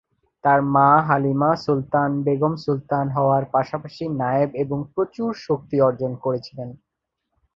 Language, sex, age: Bengali, male, 19-29